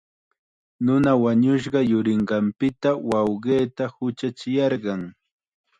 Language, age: Chiquián Ancash Quechua, 19-29